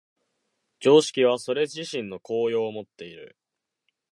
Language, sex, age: Japanese, male, 19-29